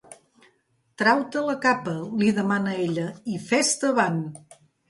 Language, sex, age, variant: Catalan, female, 60-69, Central